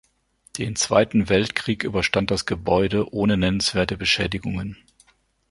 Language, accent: German, Deutschland Deutsch